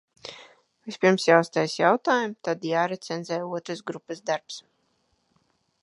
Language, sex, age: Latvian, female, 30-39